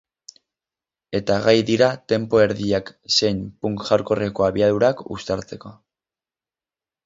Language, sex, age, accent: Basque, male, 19-29, Mendebalekoa (Araba, Bizkaia, Gipuzkoako mendebaleko herri batzuk)